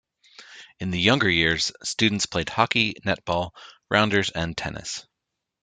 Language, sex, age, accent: English, male, 40-49, United States English